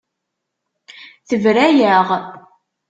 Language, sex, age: Kabyle, female, 19-29